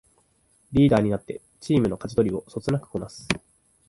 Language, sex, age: Japanese, male, 19-29